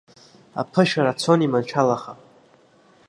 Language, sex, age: Abkhazian, female, 30-39